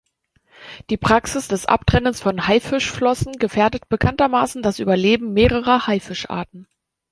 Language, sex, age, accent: German, female, 30-39, Deutschland Deutsch